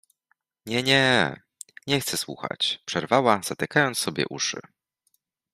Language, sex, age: Polish, male, 19-29